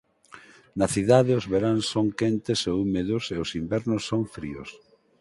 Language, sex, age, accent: Galician, male, 50-59, Normativo (estándar)